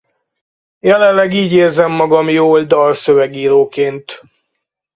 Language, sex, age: Hungarian, male, 60-69